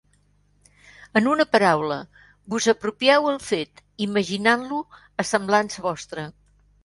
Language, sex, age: Catalan, female, 70-79